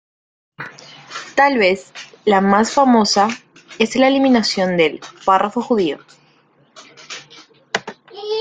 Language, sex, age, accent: Spanish, female, 19-29, Rioplatense: Argentina, Uruguay, este de Bolivia, Paraguay